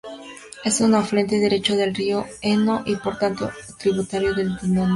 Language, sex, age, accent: Spanish, female, under 19, México